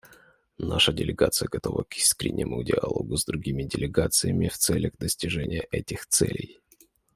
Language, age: Russian, 19-29